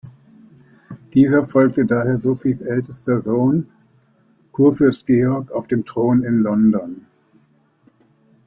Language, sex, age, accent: German, male, 60-69, Deutschland Deutsch